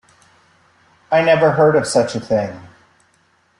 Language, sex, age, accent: English, male, 40-49, United States English